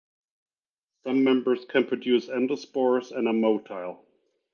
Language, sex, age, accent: English, male, 40-49, German